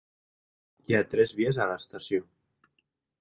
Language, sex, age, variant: Catalan, male, 19-29, Central